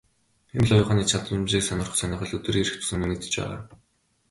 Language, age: Mongolian, 19-29